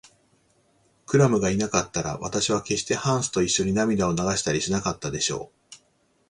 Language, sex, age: Japanese, male, 40-49